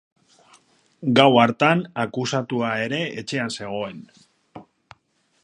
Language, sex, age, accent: Basque, male, 30-39, Mendebalekoa (Araba, Bizkaia, Gipuzkoako mendebaleko herri batzuk)